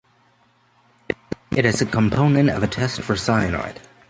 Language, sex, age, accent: English, male, under 19, United States English